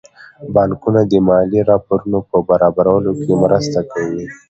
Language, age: Pashto, 19-29